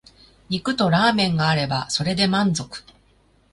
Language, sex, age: Japanese, female, 40-49